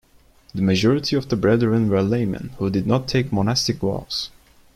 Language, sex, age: English, male, 19-29